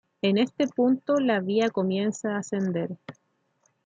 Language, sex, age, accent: Spanish, female, 30-39, Chileno: Chile, Cuyo